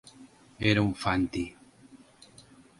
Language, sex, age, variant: Catalan, male, 60-69, Central